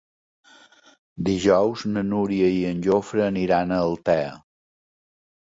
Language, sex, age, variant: Catalan, male, 60-69, Balear